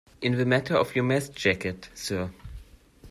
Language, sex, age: English, male, under 19